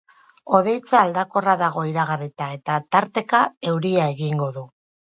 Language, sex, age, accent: Basque, female, 50-59, Mendebalekoa (Araba, Bizkaia, Gipuzkoako mendebaleko herri batzuk)